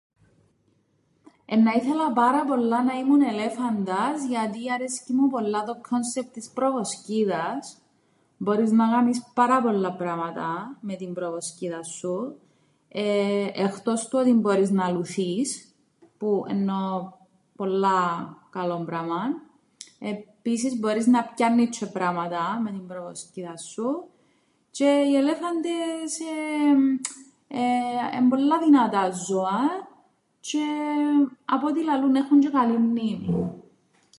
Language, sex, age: Greek, female, 30-39